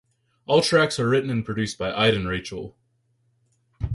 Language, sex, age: English, male, 19-29